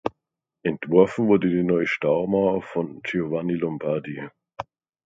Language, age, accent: German, 50-59, Deutschland Deutsch